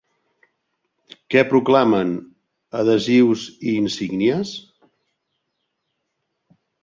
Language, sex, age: Catalan, male, 60-69